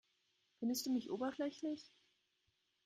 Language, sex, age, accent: German, female, 19-29, Deutschland Deutsch